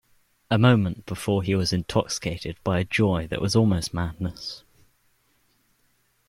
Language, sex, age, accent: English, male, under 19, England English